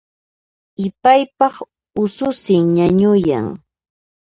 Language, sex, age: Puno Quechua, female, 30-39